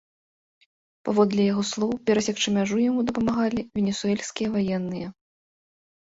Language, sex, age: Belarusian, female, 30-39